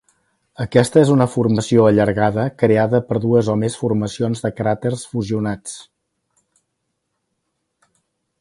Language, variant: Catalan, Central